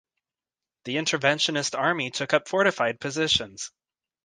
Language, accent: English, United States English